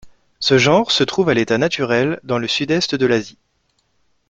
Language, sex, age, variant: French, male, 30-39, Français de métropole